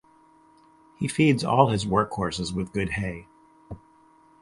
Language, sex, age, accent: English, male, 50-59, United States English